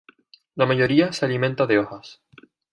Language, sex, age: Spanish, female, 19-29